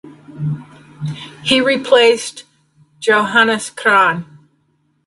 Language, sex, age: English, female, 60-69